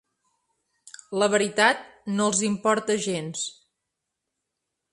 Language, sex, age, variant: Catalan, female, 40-49, Central